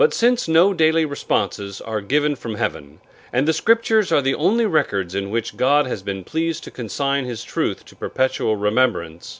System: none